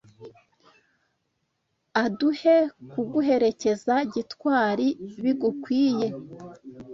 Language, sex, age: Kinyarwanda, female, 19-29